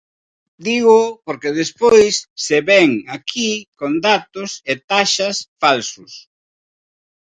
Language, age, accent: Galician, 60-69, Normativo (estándar)